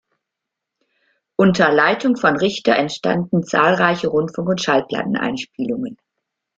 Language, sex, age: German, female, 60-69